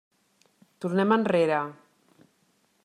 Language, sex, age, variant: Catalan, female, 40-49, Central